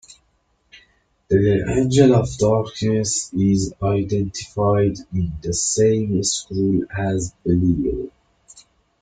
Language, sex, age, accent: English, male, 30-39, United States English